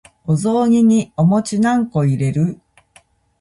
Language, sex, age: Japanese, female, 40-49